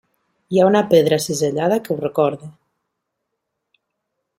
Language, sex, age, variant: Catalan, female, 30-39, Nord-Occidental